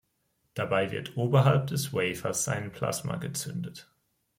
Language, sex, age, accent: German, male, 19-29, Deutschland Deutsch